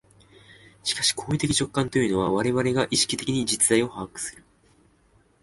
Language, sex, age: Japanese, male, 19-29